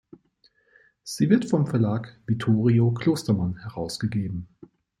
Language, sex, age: German, male, 30-39